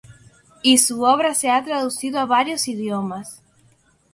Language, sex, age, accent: Spanish, female, under 19, Caribe: Cuba, Venezuela, Puerto Rico, República Dominicana, Panamá, Colombia caribeña, México caribeño, Costa del golfo de México